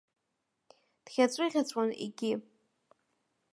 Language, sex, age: Abkhazian, female, 19-29